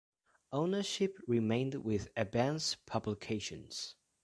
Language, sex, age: English, male, under 19